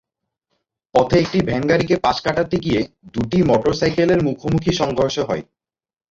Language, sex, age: Bengali, male, 19-29